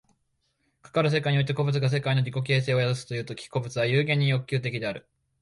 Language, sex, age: Japanese, male, 19-29